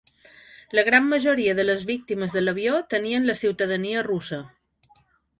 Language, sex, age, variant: Catalan, female, 40-49, Balear